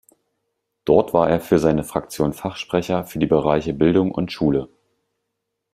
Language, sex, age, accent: German, male, 30-39, Deutschland Deutsch